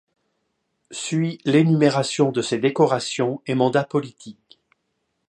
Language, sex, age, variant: French, male, 40-49, Français de métropole